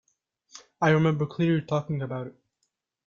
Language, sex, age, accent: English, male, 19-29, Canadian English